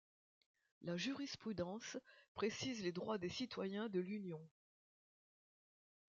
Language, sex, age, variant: French, female, 70-79, Français de métropole